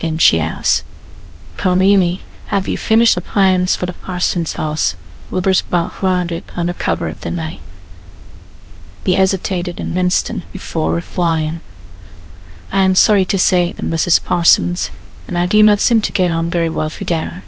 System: TTS, VITS